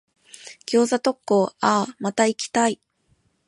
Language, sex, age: Japanese, female, 19-29